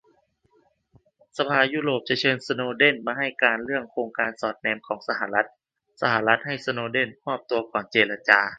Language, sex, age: Thai, male, 19-29